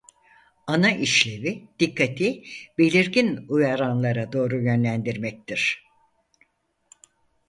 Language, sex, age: Turkish, female, 80-89